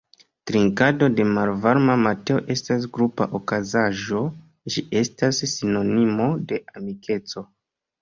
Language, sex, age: Esperanto, male, 30-39